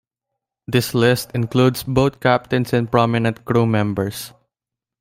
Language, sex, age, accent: English, male, under 19, Filipino